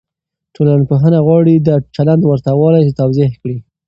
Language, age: Pashto, 19-29